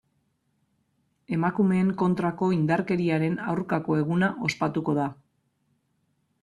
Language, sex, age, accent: Basque, female, 40-49, Mendebalekoa (Araba, Bizkaia, Gipuzkoako mendebaleko herri batzuk)